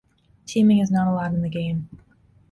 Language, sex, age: English, female, 19-29